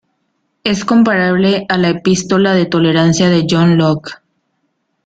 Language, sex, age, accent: Spanish, female, 19-29, México